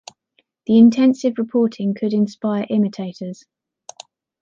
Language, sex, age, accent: English, female, 30-39, England English